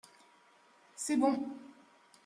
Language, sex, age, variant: French, female, 19-29, Français de métropole